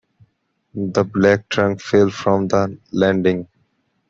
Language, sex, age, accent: English, male, 19-29, India and South Asia (India, Pakistan, Sri Lanka)